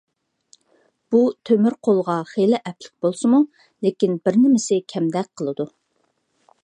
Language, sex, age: Uyghur, female, 40-49